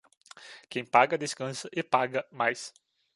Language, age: Portuguese, 19-29